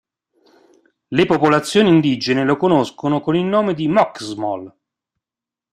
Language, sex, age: Italian, male, 50-59